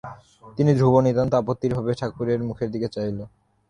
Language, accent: Bengali, প্রমিত; চলিত